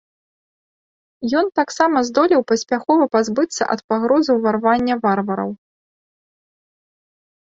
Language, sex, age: Belarusian, female, 30-39